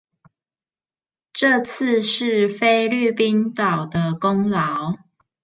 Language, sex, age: Chinese, female, 30-39